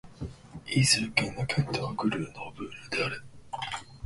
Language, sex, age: Japanese, male, 19-29